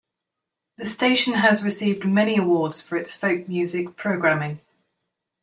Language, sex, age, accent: English, female, 40-49, England English